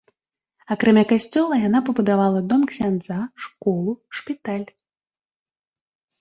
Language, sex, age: Belarusian, female, 30-39